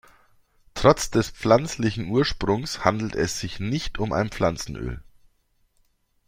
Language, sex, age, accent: German, male, 40-49, Deutschland Deutsch